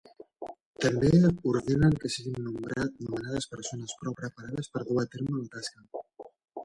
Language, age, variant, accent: Catalan, 30-39, Central, central